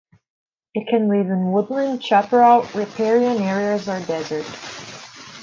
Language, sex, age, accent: English, female, 19-29, United States English